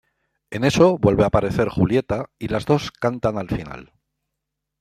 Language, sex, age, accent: Spanish, male, 60-69, España: Centro-Sur peninsular (Madrid, Toledo, Castilla-La Mancha)